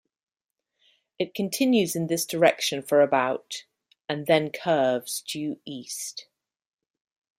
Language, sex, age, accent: English, female, 40-49, England English